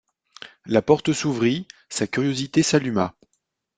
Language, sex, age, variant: French, male, 40-49, Français de métropole